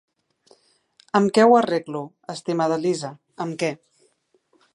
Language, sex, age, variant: Catalan, female, 30-39, Central